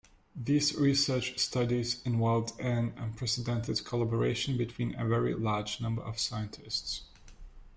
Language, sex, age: English, male, 19-29